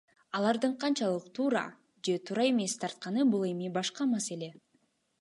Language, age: Kyrgyz, 19-29